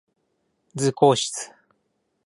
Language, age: Japanese, 40-49